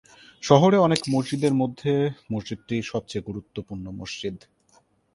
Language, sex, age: Bengali, male, 19-29